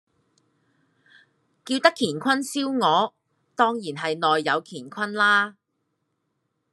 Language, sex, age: Cantonese, female, 30-39